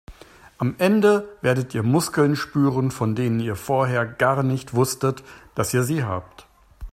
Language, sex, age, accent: German, male, 50-59, Deutschland Deutsch